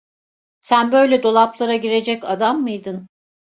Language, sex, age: Turkish, female, 50-59